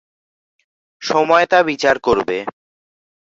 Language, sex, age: Bengali, male, under 19